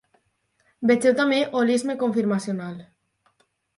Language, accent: Catalan, valencià